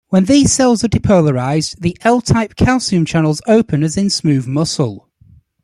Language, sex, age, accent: English, male, 19-29, England English